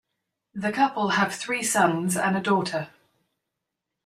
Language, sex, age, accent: English, female, 40-49, England English